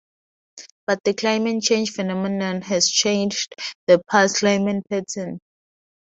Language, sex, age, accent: English, female, 19-29, Southern African (South Africa, Zimbabwe, Namibia)